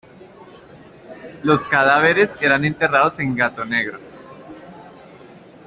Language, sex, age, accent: Spanish, male, 19-29, Caribe: Cuba, Venezuela, Puerto Rico, República Dominicana, Panamá, Colombia caribeña, México caribeño, Costa del golfo de México